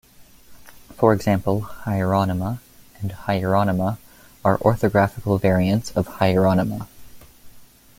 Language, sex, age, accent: English, male, 19-29, Canadian English